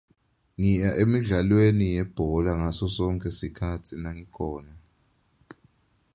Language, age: Swati, 19-29